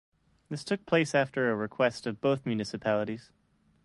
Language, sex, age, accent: English, male, 19-29, United States English